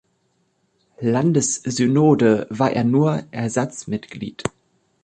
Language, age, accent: German, 30-39, Deutschland Deutsch